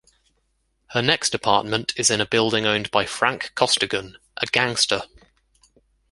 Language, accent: English, England English